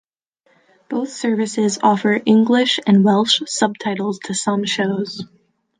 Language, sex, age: English, female, 19-29